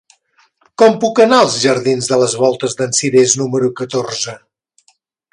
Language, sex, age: Catalan, male, 50-59